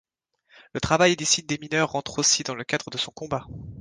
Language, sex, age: French, male, 19-29